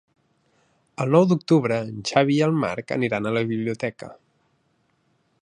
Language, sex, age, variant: Catalan, male, 19-29, Central